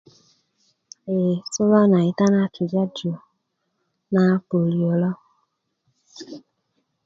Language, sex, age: Kuku, female, 19-29